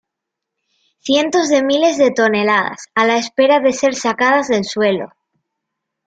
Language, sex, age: Spanish, female, 30-39